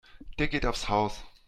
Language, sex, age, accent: German, male, 40-49, Deutschland Deutsch